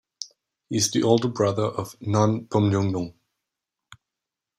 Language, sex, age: English, male, 19-29